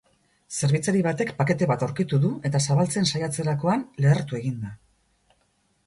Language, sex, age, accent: Basque, female, 40-49, Erdialdekoa edo Nafarra (Gipuzkoa, Nafarroa)